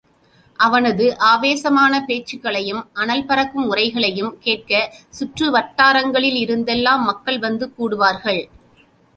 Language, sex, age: Tamil, female, 40-49